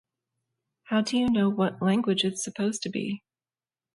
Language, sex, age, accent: English, female, 30-39, United States English